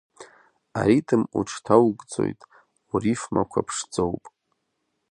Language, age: Abkhazian, 30-39